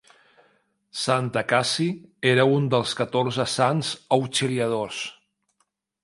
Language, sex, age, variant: Catalan, male, 40-49, Central